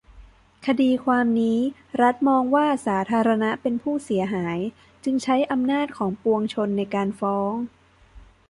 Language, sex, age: Thai, female, 19-29